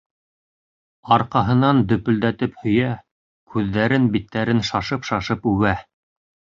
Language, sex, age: Bashkir, male, 30-39